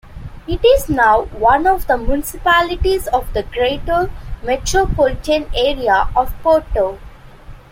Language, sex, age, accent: English, female, 19-29, India and South Asia (India, Pakistan, Sri Lanka)